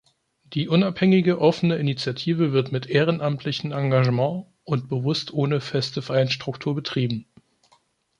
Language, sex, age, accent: German, male, 19-29, Deutschland Deutsch